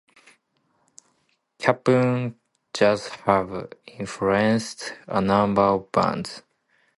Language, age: English, 19-29